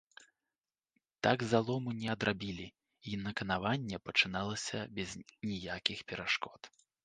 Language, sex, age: Belarusian, male, 19-29